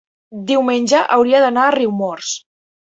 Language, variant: Catalan, Central